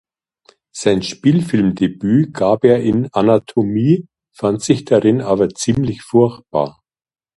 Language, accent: German, Deutschland Deutsch